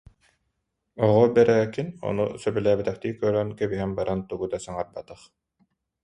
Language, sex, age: Yakut, male, 30-39